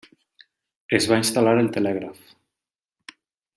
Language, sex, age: Catalan, male, 30-39